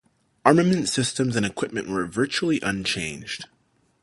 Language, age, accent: English, 19-29, Canadian English